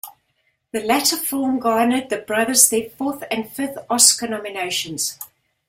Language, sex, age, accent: English, female, 60-69, Southern African (South Africa, Zimbabwe, Namibia)